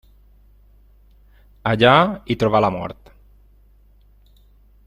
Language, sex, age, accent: Catalan, male, 40-49, valencià